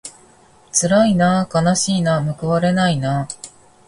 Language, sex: Japanese, female